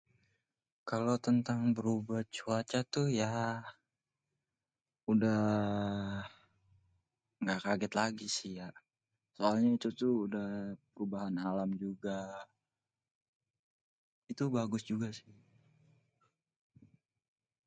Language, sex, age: Betawi, male, 19-29